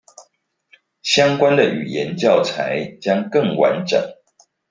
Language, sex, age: Chinese, male, 40-49